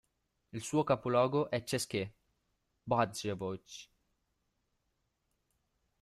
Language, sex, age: Italian, male, under 19